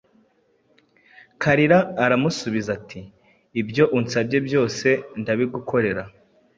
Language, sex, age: Kinyarwanda, male, 19-29